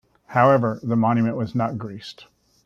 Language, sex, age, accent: English, male, 40-49, United States English